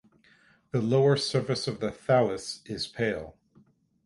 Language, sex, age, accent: English, male, 50-59, United States English